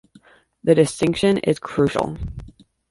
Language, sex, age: English, female, 19-29